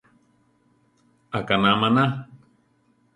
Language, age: Central Tarahumara, 30-39